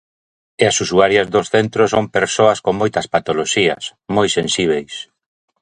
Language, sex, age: Galician, male, 40-49